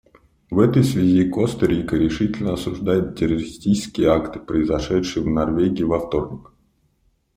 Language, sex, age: Russian, male, 30-39